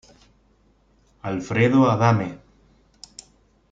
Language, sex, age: Spanish, male, 19-29